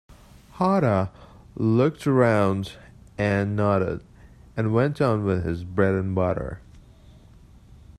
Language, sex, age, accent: English, male, 30-39, United States English